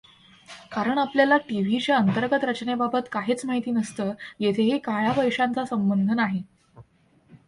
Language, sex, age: Marathi, female, under 19